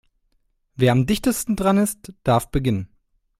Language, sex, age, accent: German, male, 30-39, Deutschland Deutsch